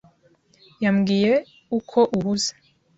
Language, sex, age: Kinyarwanda, female, 19-29